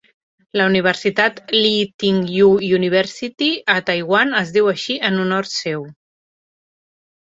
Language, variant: Catalan, Central